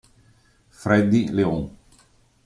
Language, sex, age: Italian, male, 40-49